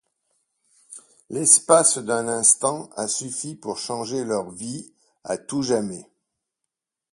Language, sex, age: French, male, 60-69